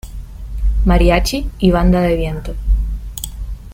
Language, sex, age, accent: Spanish, female, 19-29, Rioplatense: Argentina, Uruguay, este de Bolivia, Paraguay